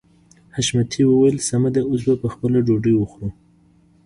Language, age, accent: Pashto, 19-29, معیاري پښتو